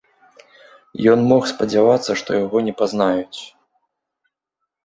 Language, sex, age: Belarusian, male, 30-39